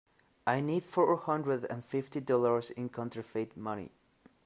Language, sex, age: English, male, 30-39